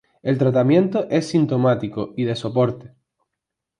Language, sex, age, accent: Spanish, male, 19-29, España: Sur peninsular (Andalucia, Extremadura, Murcia)